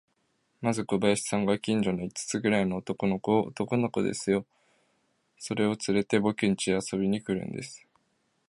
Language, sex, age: Japanese, male, 19-29